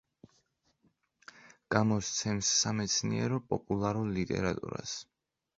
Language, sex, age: Georgian, male, under 19